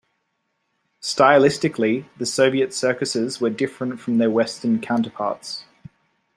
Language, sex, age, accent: English, male, 19-29, Australian English